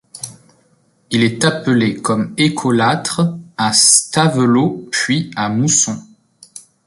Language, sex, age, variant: French, male, 30-39, Français de métropole